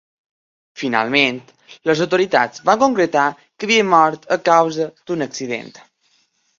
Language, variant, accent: Catalan, Balear, balear